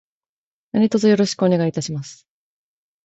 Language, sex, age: Japanese, female, 30-39